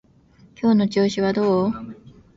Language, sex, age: Japanese, female, 19-29